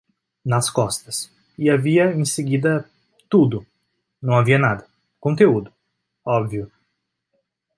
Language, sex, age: Portuguese, male, 19-29